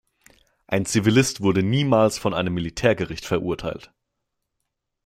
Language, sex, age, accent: German, male, 19-29, Deutschland Deutsch